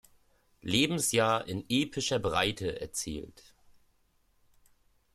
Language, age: German, 30-39